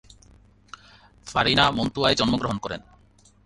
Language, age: Bengali, 30-39